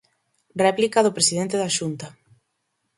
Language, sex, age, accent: Galician, female, 19-29, Normativo (estándar)